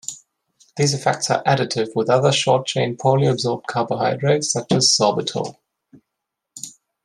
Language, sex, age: English, male, 19-29